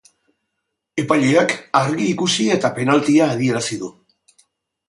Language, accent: Basque, Mendebalekoa (Araba, Bizkaia, Gipuzkoako mendebaleko herri batzuk)